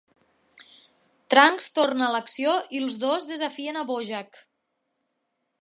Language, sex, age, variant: Catalan, female, 19-29, Nord-Occidental